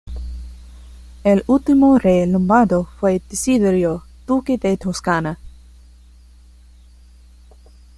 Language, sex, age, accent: Spanish, female, 19-29, España: Centro-Sur peninsular (Madrid, Toledo, Castilla-La Mancha)